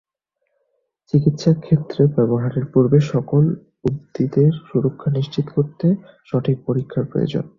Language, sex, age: Bengali, male, 19-29